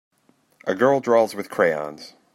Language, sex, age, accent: English, male, 30-39, United States English